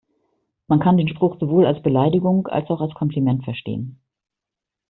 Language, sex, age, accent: German, female, 50-59, Deutschland Deutsch